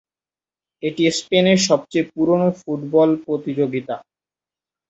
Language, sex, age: Bengali, male, 19-29